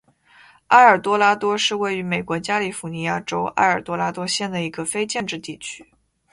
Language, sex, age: Chinese, female, 19-29